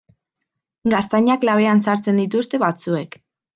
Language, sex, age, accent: Basque, female, 19-29, Mendebalekoa (Araba, Bizkaia, Gipuzkoako mendebaleko herri batzuk)